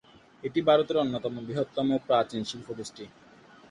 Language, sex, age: Bengali, male, 19-29